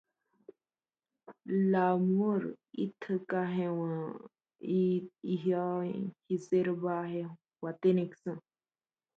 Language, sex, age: Spanish, female, 19-29